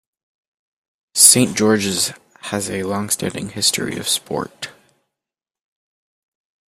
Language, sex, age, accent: English, male, 19-29, United States English